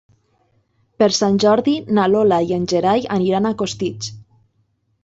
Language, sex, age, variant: Catalan, female, 19-29, Nord-Occidental